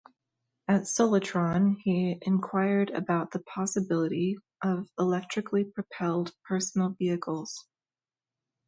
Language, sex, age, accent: English, female, 30-39, United States English